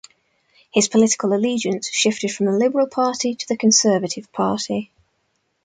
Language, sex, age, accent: English, female, 19-29, England English